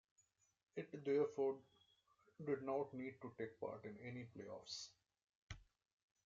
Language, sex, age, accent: English, male, 30-39, India and South Asia (India, Pakistan, Sri Lanka)